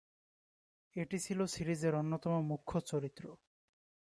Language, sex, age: Bengali, male, 19-29